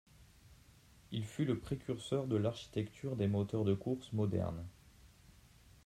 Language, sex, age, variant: French, male, 19-29, Français de métropole